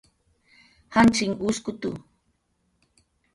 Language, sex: Jaqaru, female